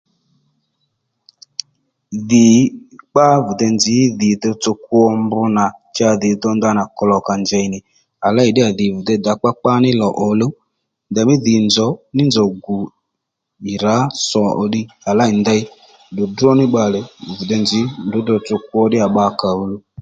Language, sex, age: Lendu, male, 30-39